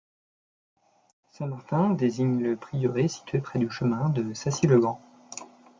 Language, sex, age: French, male, 30-39